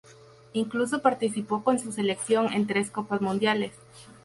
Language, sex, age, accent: Spanish, female, 30-39, México